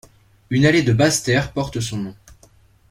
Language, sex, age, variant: French, male, under 19, Français de métropole